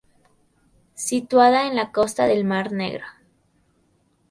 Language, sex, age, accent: Spanish, female, 19-29, México